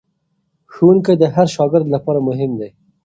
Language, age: Pashto, 19-29